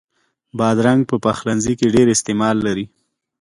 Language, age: Pashto, 30-39